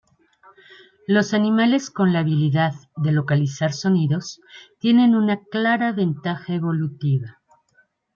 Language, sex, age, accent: Spanish, female, 50-59, México